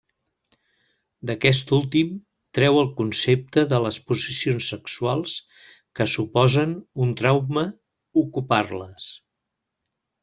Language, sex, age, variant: Catalan, male, 60-69, Central